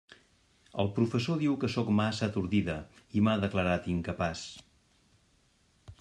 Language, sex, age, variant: Catalan, male, 50-59, Central